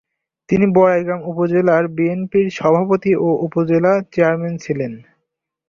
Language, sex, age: Bengali, male, under 19